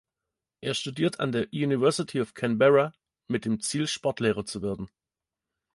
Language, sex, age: German, male, 30-39